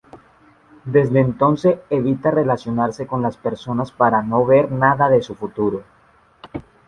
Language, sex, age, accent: Spanish, male, 30-39, Caribe: Cuba, Venezuela, Puerto Rico, República Dominicana, Panamá, Colombia caribeña, México caribeño, Costa del golfo de México